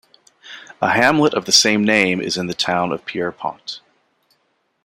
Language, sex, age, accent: English, male, 40-49, United States English